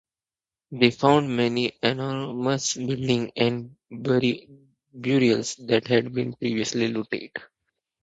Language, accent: English, West Indies and Bermuda (Bahamas, Bermuda, Jamaica, Trinidad)